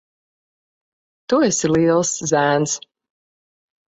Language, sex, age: Latvian, female, 40-49